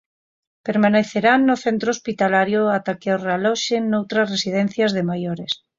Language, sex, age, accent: Galician, female, 30-39, Normativo (estándar)